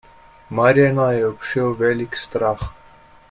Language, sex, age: Slovenian, male, 30-39